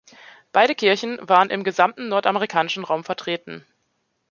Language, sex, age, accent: German, female, 30-39, Deutschland Deutsch